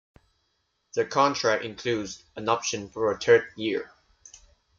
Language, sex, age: English, male, 19-29